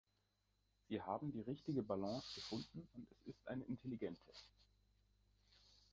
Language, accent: German, Deutschland Deutsch